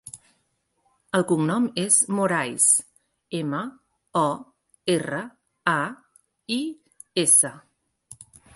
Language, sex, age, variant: Catalan, female, 40-49, Central